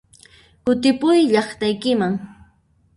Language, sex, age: Puno Quechua, female, 19-29